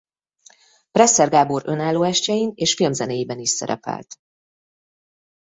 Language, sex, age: Hungarian, female, 30-39